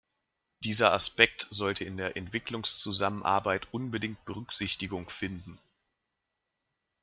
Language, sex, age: German, male, 19-29